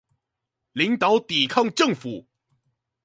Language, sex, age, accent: Chinese, male, 19-29, 出生地：臺北市